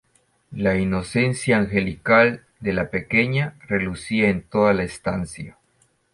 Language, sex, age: Spanish, male, 50-59